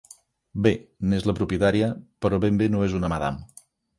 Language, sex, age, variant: Catalan, male, 50-59, Central